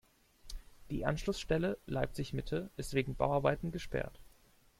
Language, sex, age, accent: German, male, 30-39, Deutschland Deutsch